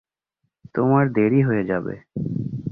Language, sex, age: Bengali, male, 19-29